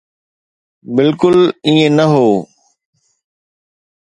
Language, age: Sindhi, 40-49